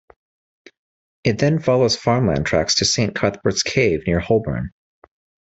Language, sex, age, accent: English, male, 30-39, United States English